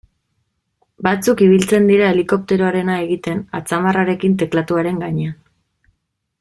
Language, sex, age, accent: Basque, female, 19-29, Erdialdekoa edo Nafarra (Gipuzkoa, Nafarroa)